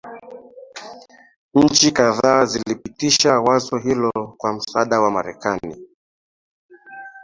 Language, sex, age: Swahili, male, 30-39